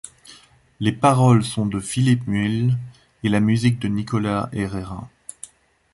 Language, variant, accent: French, Français d'Europe, Français d’Allemagne